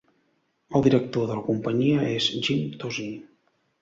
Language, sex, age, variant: Catalan, male, 30-39, Central